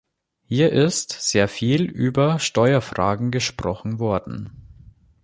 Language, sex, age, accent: German, male, under 19, Deutschland Deutsch